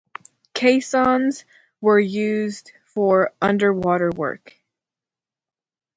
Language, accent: English, United States English